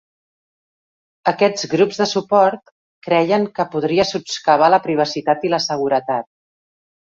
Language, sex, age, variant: Catalan, female, 40-49, Central